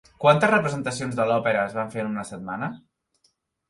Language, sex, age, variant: Catalan, male, 30-39, Central